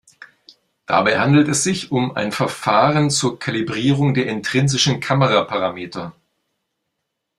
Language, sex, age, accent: German, male, 40-49, Deutschland Deutsch